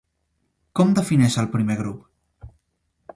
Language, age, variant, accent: Catalan, under 19, Central, central